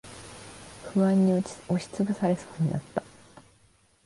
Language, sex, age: Japanese, female, 19-29